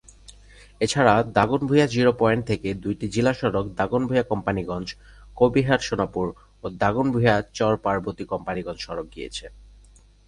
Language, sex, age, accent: Bengali, male, 19-29, Native